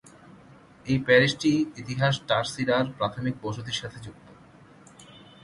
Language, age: Bengali, 30-39